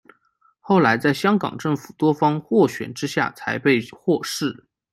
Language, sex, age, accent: Chinese, male, 19-29, 出生地：江苏省